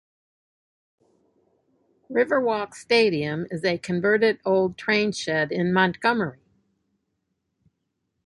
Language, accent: English, United States English